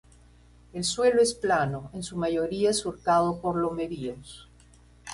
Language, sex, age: Spanish, female, 60-69